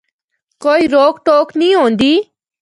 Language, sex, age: Northern Hindko, female, 19-29